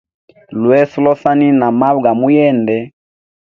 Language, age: Hemba, 19-29